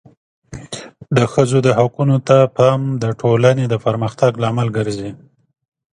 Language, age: Pashto, 30-39